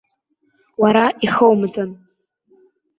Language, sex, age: Abkhazian, female, under 19